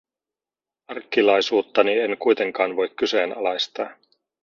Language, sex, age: Finnish, male, 40-49